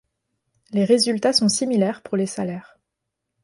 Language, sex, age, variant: French, female, 19-29, Français de métropole